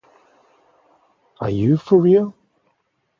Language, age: English, 40-49